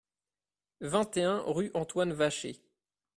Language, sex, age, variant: French, male, 30-39, Français de métropole